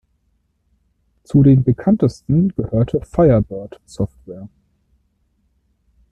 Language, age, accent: German, 30-39, Deutschland Deutsch